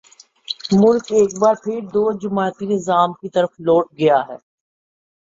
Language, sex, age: Urdu, male, 19-29